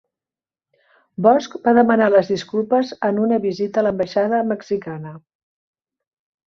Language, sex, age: Catalan, female, 50-59